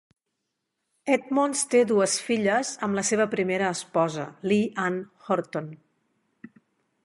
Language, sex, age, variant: Catalan, female, 50-59, Central